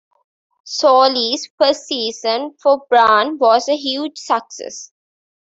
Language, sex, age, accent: English, female, 19-29, India and South Asia (India, Pakistan, Sri Lanka)